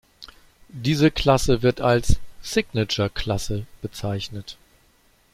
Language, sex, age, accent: German, male, 50-59, Deutschland Deutsch